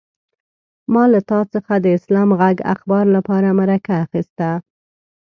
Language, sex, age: Pashto, female, 19-29